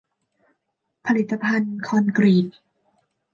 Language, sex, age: Thai, female, 19-29